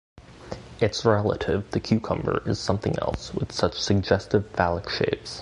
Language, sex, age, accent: English, male, 19-29, United States English